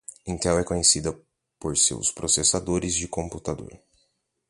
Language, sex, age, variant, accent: Portuguese, male, 19-29, Portuguese (Brasil), Paulista